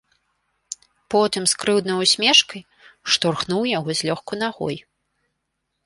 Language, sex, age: Belarusian, female, 40-49